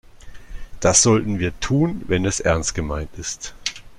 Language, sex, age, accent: German, male, 30-39, Deutschland Deutsch